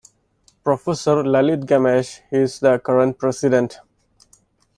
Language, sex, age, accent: English, male, 30-39, India and South Asia (India, Pakistan, Sri Lanka)